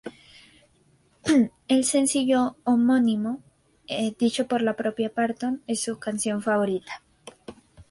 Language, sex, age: Spanish, female, 19-29